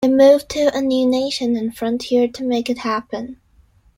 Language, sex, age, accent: English, female, 19-29, United States English